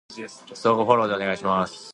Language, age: Japanese, 19-29